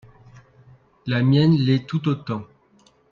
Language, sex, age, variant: French, male, 30-39, Français de métropole